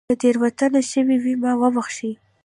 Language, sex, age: Pashto, female, 19-29